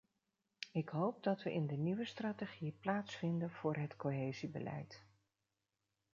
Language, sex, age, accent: Dutch, female, 60-69, Nederlands Nederlands